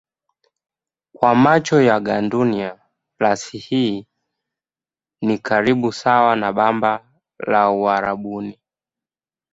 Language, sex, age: Swahili, male, 19-29